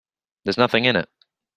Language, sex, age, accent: English, male, under 19, United States English